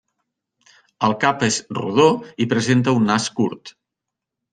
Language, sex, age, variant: Catalan, male, 50-59, Central